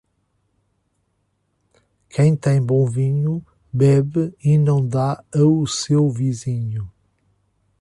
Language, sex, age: Portuguese, male, 40-49